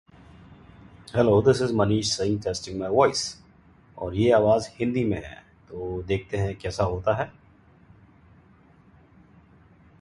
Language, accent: English, India and South Asia (India, Pakistan, Sri Lanka)